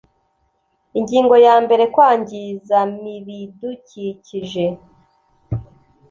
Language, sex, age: Kinyarwanda, female, 19-29